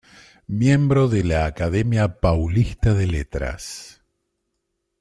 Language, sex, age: Spanish, male, 50-59